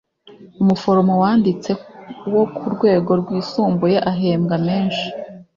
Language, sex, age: Kinyarwanda, female, 19-29